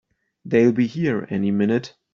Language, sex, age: English, male, 30-39